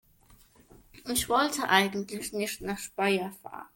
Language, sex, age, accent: German, male, under 19, Deutschland Deutsch